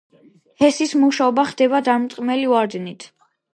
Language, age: Georgian, under 19